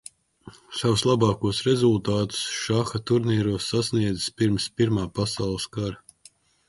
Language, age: Latvian, 40-49